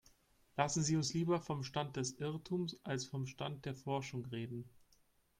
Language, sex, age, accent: German, male, 30-39, Deutschland Deutsch